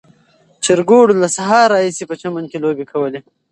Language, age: Pashto, 19-29